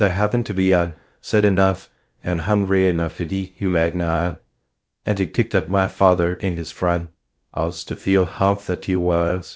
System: TTS, VITS